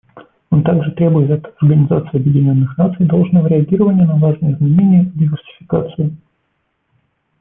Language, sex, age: Russian, male, 30-39